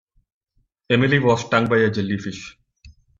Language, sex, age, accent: English, male, 19-29, India and South Asia (India, Pakistan, Sri Lanka)